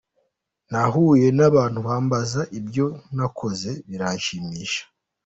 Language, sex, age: Kinyarwanda, male, 19-29